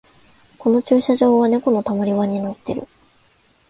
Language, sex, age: Japanese, female, 19-29